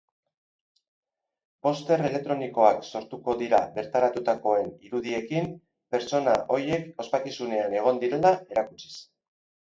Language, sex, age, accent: Basque, male, 50-59, Erdialdekoa edo Nafarra (Gipuzkoa, Nafarroa)